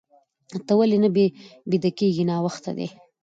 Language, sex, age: Pashto, female, 30-39